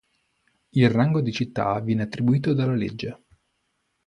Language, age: Italian, 19-29